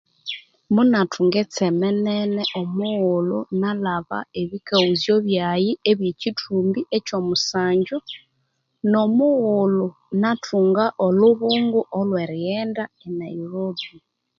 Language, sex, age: Konzo, female, 30-39